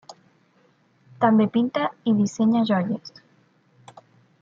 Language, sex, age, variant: Catalan, female, 30-39, Nord-Occidental